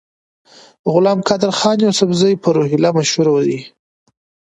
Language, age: Pashto, 19-29